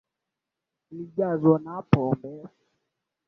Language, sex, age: Swahili, male, 19-29